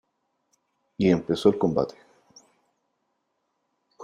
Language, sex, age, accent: Spanish, male, 40-49, Chileno: Chile, Cuyo